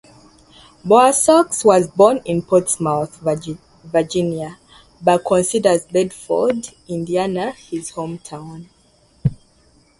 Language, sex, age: English, female, 19-29